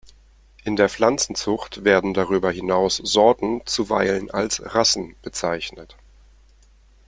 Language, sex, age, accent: German, male, 30-39, Deutschland Deutsch